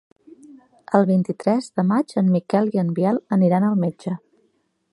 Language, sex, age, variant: Catalan, female, 30-39, Central